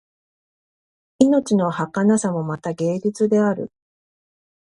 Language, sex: Japanese, female